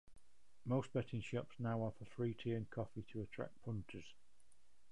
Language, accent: English, England English